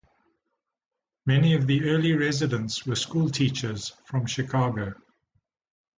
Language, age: English, 60-69